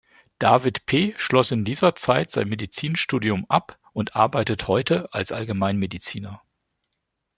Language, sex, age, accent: German, male, 50-59, Deutschland Deutsch